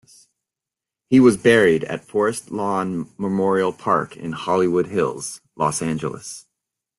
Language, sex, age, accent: English, male, 40-49, United States English